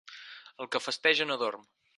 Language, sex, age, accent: Catalan, male, 19-29, Garrotxi